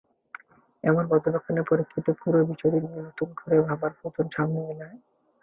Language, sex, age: Bengali, male, under 19